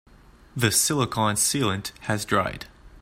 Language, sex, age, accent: English, male, 19-29, Canadian English